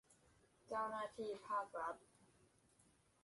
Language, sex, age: Thai, male, under 19